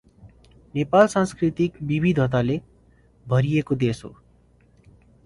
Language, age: Nepali, 19-29